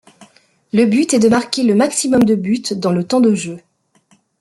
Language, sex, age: French, female, 50-59